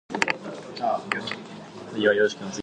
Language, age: English, 19-29